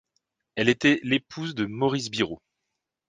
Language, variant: French, Français de métropole